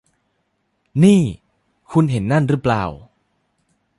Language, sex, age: Thai, male, 19-29